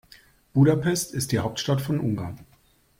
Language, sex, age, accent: German, male, 40-49, Deutschland Deutsch